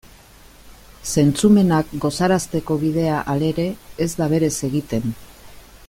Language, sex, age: Basque, female, 50-59